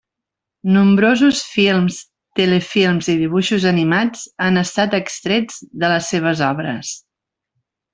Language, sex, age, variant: Catalan, female, 40-49, Central